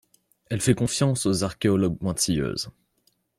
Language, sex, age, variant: French, male, 19-29, Français de métropole